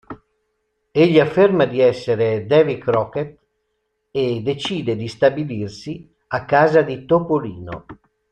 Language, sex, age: Italian, male, 60-69